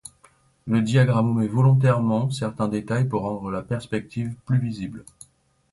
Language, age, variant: French, 40-49, Français des départements et régions d'outre-mer